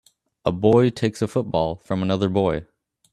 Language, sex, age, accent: English, male, 19-29, United States English